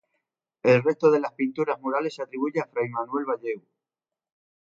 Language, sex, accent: Spanish, male, España: Sur peninsular (Andalucia, Extremadura, Murcia)